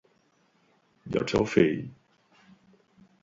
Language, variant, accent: Catalan, Central, central